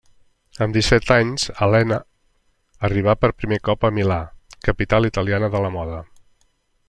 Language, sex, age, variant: Catalan, male, 50-59, Central